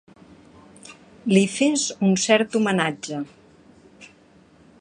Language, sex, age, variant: Catalan, female, 50-59, Central